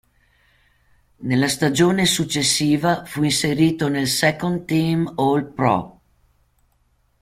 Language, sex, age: Italian, female, 60-69